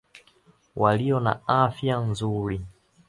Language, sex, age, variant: Swahili, male, 19-29, Kiswahili cha Bara ya Tanzania